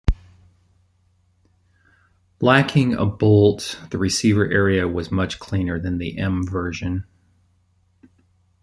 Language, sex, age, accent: English, male, 60-69, United States English